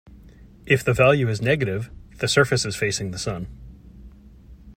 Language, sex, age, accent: English, male, 30-39, United States English